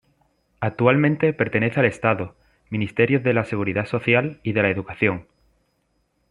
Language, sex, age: Spanish, male, under 19